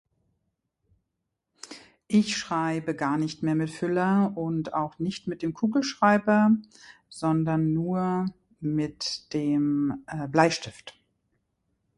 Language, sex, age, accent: German, female, 50-59, Deutschland Deutsch